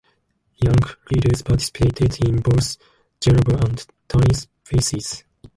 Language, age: English, 19-29